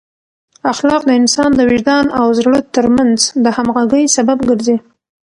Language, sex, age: Pashto, female, 30-39